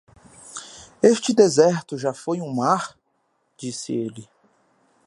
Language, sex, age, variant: Portuguese, male, 19-29, Portuguese (Brasil)